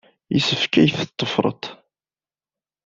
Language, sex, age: Kabyle, male, 19-29